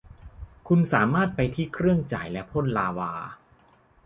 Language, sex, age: Thai, male, 40-49